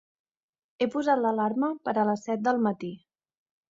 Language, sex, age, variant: Catalan, female, 30-39, Central